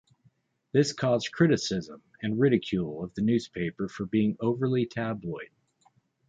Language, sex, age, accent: English, male, 40-49, United States English